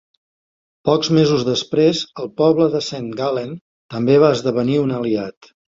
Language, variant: Catalan, Central